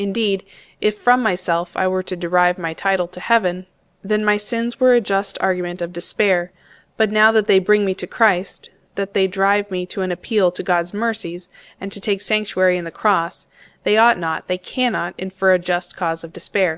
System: none